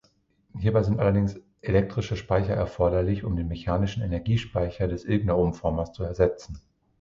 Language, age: German, 40-49